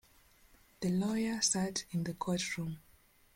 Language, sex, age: English, female, 19-29